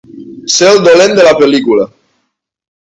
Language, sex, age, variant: Catalan, male, 19-29, Nord-Occidental